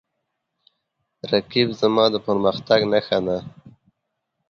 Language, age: Pashto, under 19